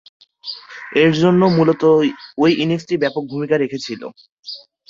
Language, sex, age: Bengali, male, 19-29